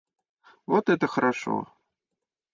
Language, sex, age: Russian, male, 30-39